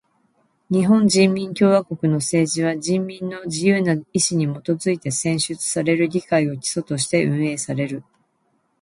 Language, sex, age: Japanese, female, 50-59